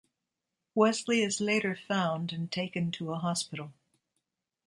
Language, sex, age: English, female, 60-69